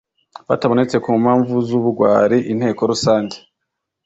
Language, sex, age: Kinyarwanda, male, 19-29